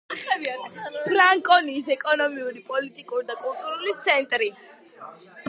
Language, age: Georgian, under 19